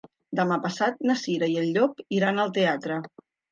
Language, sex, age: Catalan, female, 50-59